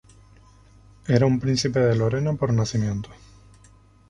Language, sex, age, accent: Spanish, male, 19-29, España: Islas Canarias